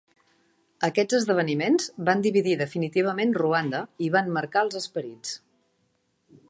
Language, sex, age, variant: Catalan, female, 40-49, Central